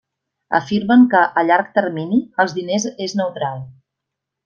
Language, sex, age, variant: Catalan, female, 40-49, Central